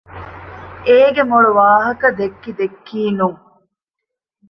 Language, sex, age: Divehi, female, 30-39